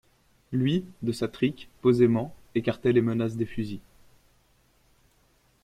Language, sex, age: French, male, 19-29